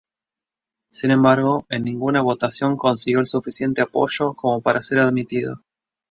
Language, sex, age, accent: Spanish, male, 19-29, Rioplatense: Argentina, Uruguay, este de Bolivia, Paraguay